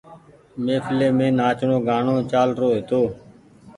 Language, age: Goaria, 19-29